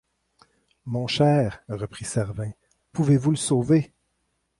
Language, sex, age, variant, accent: French, male, 40-49, Français d'Amérique du Nord, Français du Canada